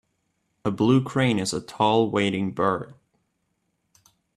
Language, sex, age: English, male, 19-29